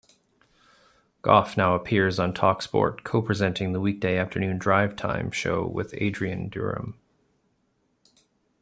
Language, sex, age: English, male, 40-49